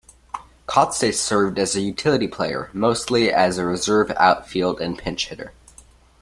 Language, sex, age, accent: English, male, under 19, United States English